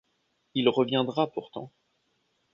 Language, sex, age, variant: French, male, 19-29, Français de métropole